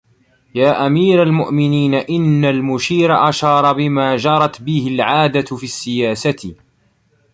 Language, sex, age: Arabic, male, 19-29